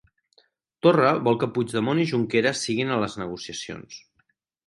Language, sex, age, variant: Catalan, male, 40-49, Central